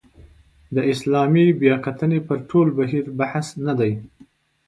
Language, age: Pashto, 30-39